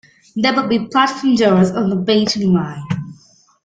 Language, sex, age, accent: English, female, under 19, United States English